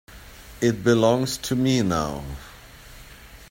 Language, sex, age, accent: English, male, 40-49, United States English